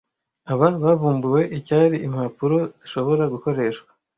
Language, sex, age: Kinyarwanda, male, 19-29